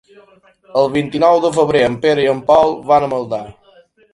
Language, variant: Catalan, Balear